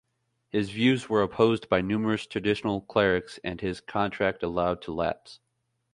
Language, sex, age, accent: English, male, 19-29, United States English